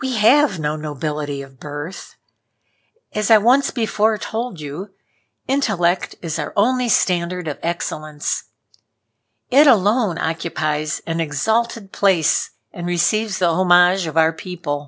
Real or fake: real